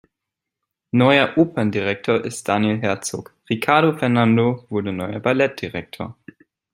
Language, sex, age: German, male, 19-29